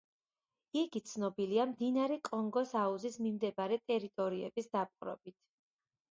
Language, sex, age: Georgian, female, 30-39